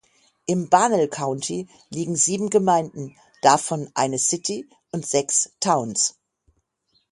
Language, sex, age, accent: German, female, 50-59, Deutschland Deutsch